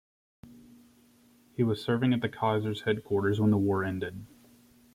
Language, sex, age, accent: English, male, 19-29, United States English